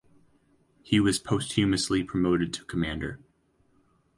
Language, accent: English, United States English